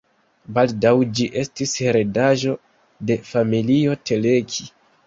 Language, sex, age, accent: Esperanto, male, 19-29, Internacia